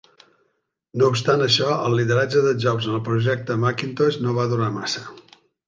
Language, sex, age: Catalan, male, 70-79